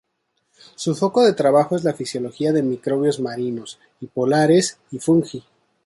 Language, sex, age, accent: Spanish, male, 30-39, México